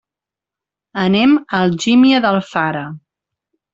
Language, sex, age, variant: Catalan, female, 40-49, Central